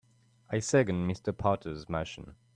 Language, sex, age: English, male, 19-29